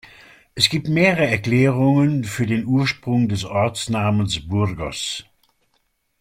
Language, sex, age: German, male, 60-69